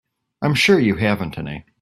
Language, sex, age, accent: English, male, 19-29, United States English